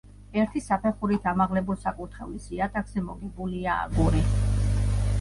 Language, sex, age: Georgian, female, 40-49